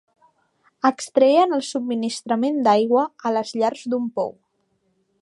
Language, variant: Catalan, Central